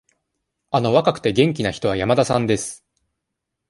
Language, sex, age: Japanese, male, 19-29